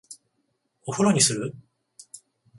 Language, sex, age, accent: Japanese, male, 40-49, 関西